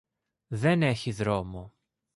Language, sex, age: Greek, male, 19-29